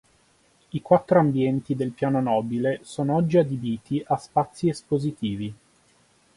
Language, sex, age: Italian, male, 30-39